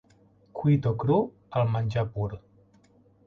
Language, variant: Catalan, Central